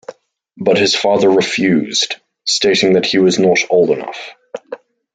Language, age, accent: English, 19-29, Irish English